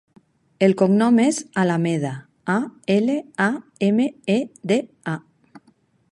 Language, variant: Catalan, Nord-Occidental